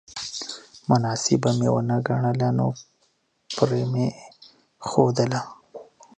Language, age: Pashto, 19-29